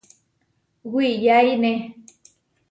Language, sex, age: Huarijio, female, 30-39